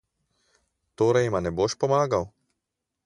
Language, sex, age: Slovenian, male, 40-49